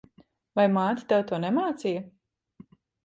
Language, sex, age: Latvian, female, 30-39